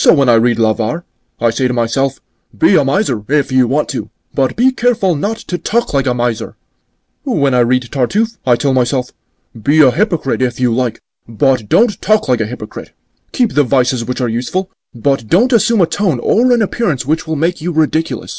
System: none